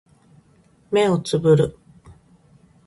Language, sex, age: Japanese, female, 40-49